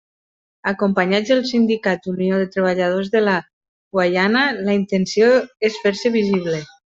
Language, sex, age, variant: Catalan, female, 30-39, Nord-Occidental